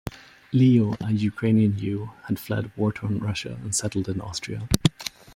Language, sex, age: English, male, 30-39